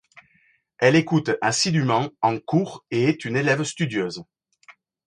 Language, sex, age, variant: French, male, 40-49, Français de métropole